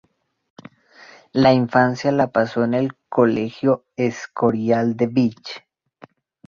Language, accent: Spanish, Andino-Pacífico: Colombia, Perú, Ecuador, oeste de Bolivia y Venezuela andina